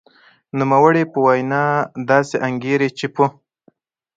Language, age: Pashto, 19-29